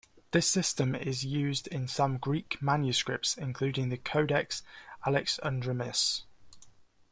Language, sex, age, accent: English, male, under 19, England English